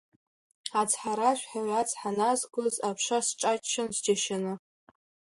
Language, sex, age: Abkhazian, female, under 19